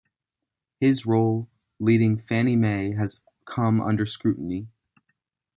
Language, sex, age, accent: English, male, under 19, United States English